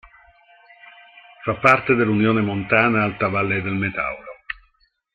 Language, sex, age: Italian, male, 60-69